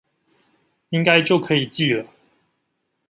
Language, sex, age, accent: Chinese, male, 19-29, 出生地：臺北市